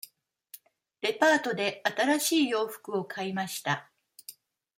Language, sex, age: Japanese, female, 50-59